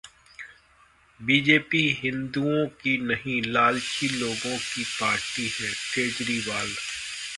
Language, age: Hindi, 40-49